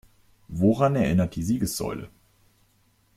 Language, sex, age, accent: German, male, 19-29, Deutschland Deutsch